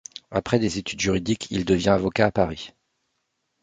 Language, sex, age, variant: French, male, 40-49, Français de métropole